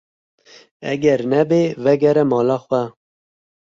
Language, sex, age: Kurdish, male, 30-39